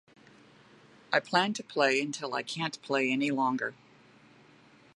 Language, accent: English, United States English